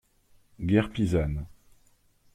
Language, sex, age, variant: French, male, 30-39, Français de métropole